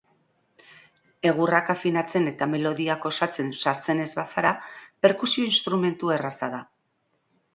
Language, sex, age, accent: Basque, female, 40-49, Erdialdekoa edo Nafarra (Gipuzkoa, Nafarroa)